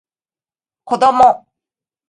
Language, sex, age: Japanese, female, 40-49